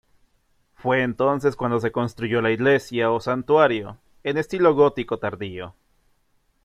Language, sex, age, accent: Spanish, male, 30-39, México